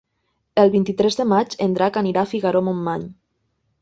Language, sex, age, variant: Catalan, female, 19-29, Nord-Occidental